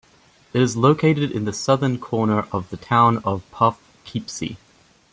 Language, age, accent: English, 19-29, New Zealand English